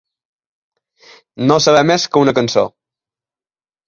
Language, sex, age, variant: Catalan, male, 19-29, Balear